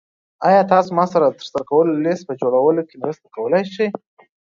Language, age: Pashto, under 19